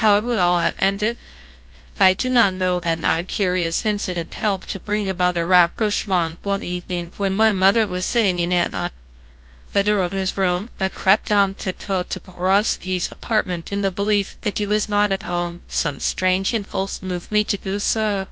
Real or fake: fake